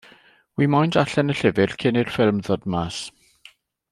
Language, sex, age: Welsh, male, 50-59